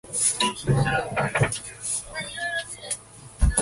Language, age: English, 19-29